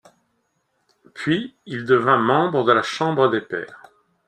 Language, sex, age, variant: French, male, 50-59, Français de métropole